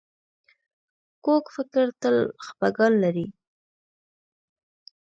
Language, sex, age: Pashto, female, 19-29